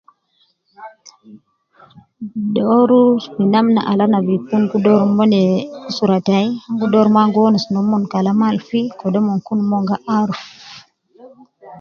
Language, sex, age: Nubi, female, 30-39